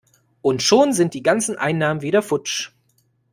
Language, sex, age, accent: German, male, 19-29, Deutschland Deutsch